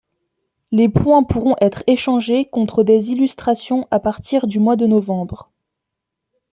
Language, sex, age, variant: French, female, 19-29, Français de métropole